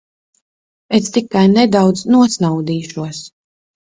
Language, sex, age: Latvian, female, 30-39